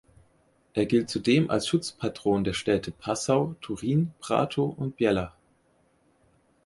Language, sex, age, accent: German, male, 30-39, Deutschland Deutsch